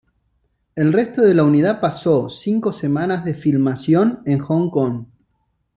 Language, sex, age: Spanish, male, 30-39